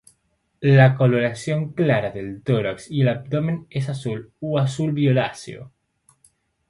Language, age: Spanish, 19-29